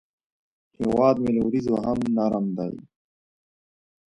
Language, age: Pashto, 19-29